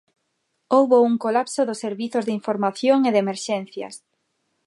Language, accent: Galician, Normativo (estándar)